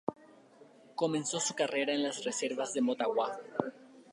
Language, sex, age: Spanish, male, under 19